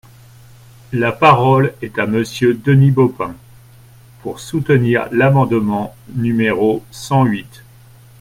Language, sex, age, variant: French, male, 40-49, Français de métropole